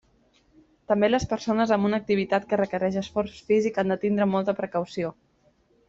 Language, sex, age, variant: Catalan, female, 19-29, Central